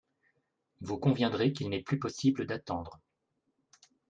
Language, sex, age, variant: French, male, 40-49, Français de métropole